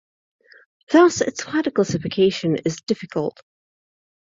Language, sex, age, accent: English, female, 40-49, England English